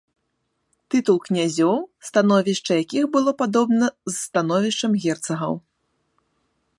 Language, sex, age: Belarusian, female, 30-39